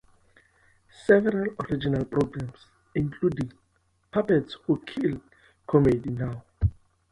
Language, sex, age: English, male, 19-29